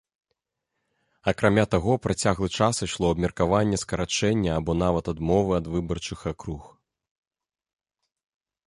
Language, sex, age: Belarusian, male, 30-39